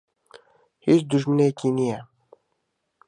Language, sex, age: Central Kurdish, male, 19-29